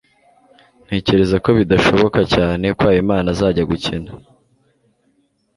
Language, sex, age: Kinyarwanda, male, 19-29